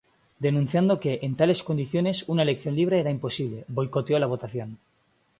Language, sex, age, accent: Spanish, male, under 19, España: Norte peninsular (Asturias, Castilla y León, Cantabria, País Vasco, Navarra, Aragón, La Rioja, Guadalajara, Cuenca)